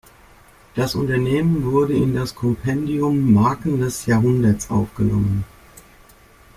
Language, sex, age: German, female, 60-69